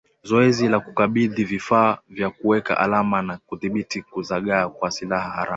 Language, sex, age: Swahili, male, 19-29